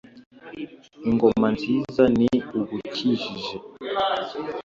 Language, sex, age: Kinyarwanda, male, under 19